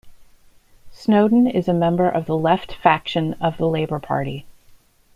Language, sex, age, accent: English, female, 40-49, United States English